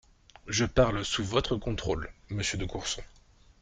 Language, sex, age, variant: French, male, 30-39, Français de métropole